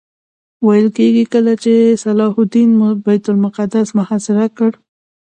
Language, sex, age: Pashto, female, 19-29